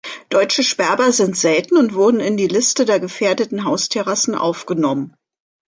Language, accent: German, Deutschland Deutsch